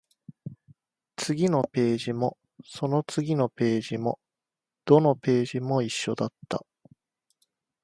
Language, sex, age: Japanese, male, 19-29